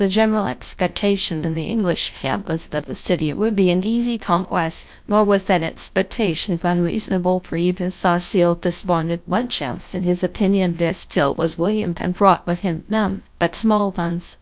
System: TTS, GlowTTS